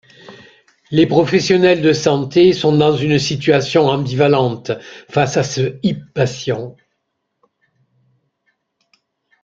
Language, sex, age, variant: French, male, 50-59, Français de métropole